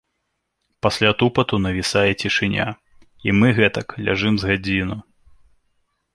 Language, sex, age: Belarusian, male, 30-39